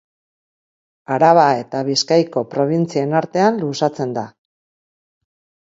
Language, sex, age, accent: Basque, female, 50-59, Mendebalekoa (Araba, Bizkaia, Gipuzkoako mendebaleko herri batzuk)